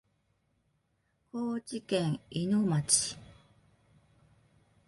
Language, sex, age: Japanese, female, 50-59